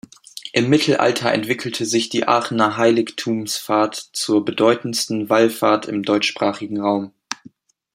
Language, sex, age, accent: German, male, under 19, Deutschland Deutsch